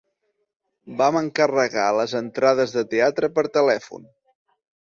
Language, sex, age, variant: Catalan, male, 40-49, Central